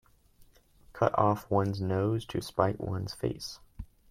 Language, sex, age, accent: English, male, 19-29, United States English